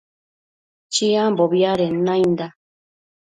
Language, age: Matsés, 30-39